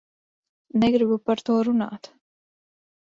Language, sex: Latvian, female